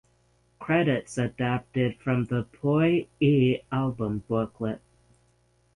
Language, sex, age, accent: English, male, 19-29, United States English; England English